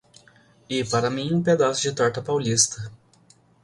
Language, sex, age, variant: Portuguese, male, 19-29, Portuguese (Brasil)